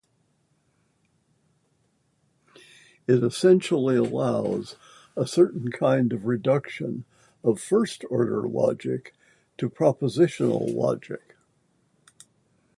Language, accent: English, United States English